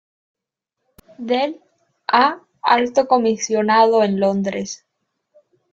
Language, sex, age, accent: Spanish, female, 19-29, España: Norte peninsular (Asturias, Castilla y León, Cantabria, País Vasco, Navarra, Aragón, La Rioja, Guadalajara, Cuenca)